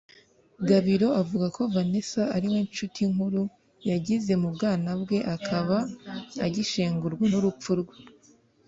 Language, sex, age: Kinyarwanda, female, 19-29